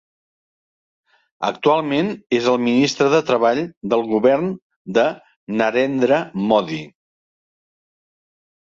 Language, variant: Catalan, Central